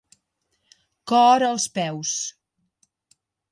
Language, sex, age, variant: Catalan, female, 50-59, Septentrional